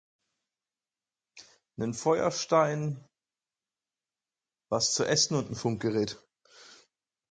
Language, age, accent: German, 30-39, Deutschland Deutsch